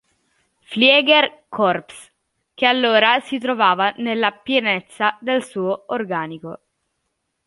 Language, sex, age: Italian, female, under 19